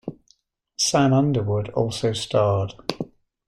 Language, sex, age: English, male, 60-69